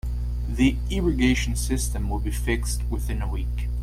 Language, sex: English, male